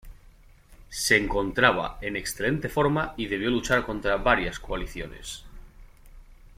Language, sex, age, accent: Spanish, male, 19-29, España: Norte peninsular (Asturias, Castilla y León, Cantabria, País Vasco, Navarra, Aragón, La Rioja, Guadalajara, Cuenca)